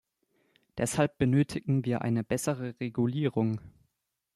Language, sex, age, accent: German, male, under 19, Deutschland Deutsch